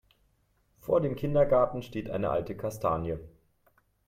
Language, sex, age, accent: German, male, 19-29, Deutschland Deutsch